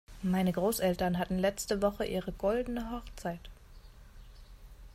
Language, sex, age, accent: German, female, 19-29, Deutschland Deutsch